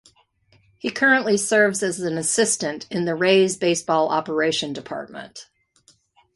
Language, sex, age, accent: English, female, 50-59, United States English